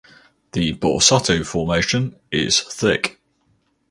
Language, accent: English, England English